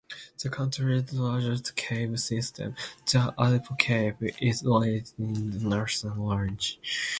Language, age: English, under 19